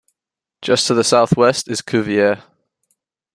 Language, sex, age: English, male, 19-29